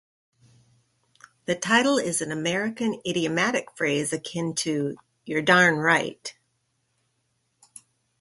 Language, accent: English, United States English